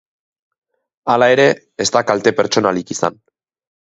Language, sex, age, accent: Basque, male, 30-39, Mendebalekoa (Araba, Bizkaia, Gipuzkoako mendebaleko herri batzuk)